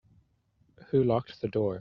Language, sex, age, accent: English, male, 30-39, New Zealand English